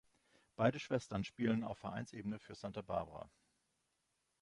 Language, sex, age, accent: German, male, 40-49, Deutschland Deutsch